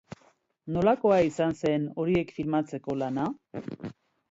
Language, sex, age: Basque, female, 40-49